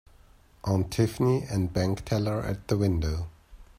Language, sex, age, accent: English, male, 30-39, England English